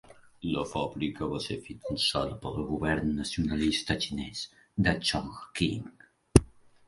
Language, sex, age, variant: Catalan, male, under 19, Central